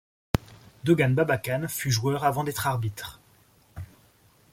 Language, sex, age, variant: French, male, 19-29, Français de métropole